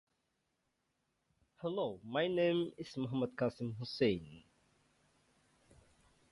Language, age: English, 19-29